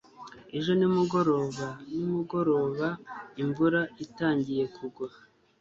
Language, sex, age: Kinyarwanda, male, 30-39